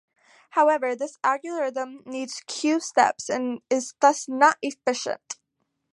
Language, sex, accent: English, female, United States English